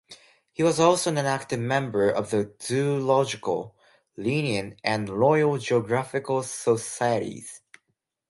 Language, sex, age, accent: English, male, under 19, United States English